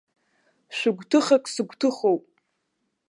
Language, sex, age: Abkhazian, female, 19-29